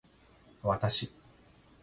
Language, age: Japanese, 30-39